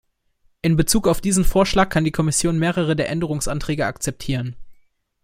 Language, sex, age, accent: German, male, 19-29, Deutschland Deutsch